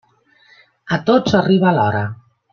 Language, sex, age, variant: Catalan, female, 50-59, Central